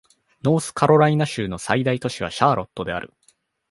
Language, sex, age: Japanese, male, 19-29